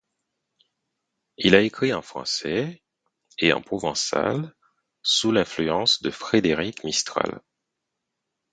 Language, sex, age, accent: French, male, 30-39, Français d’Haïti